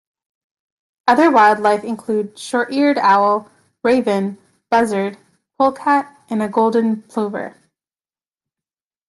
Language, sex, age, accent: English, female, 19-29, Canadian English